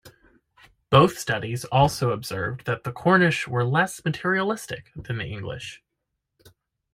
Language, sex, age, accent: English, male, 30-39, United States English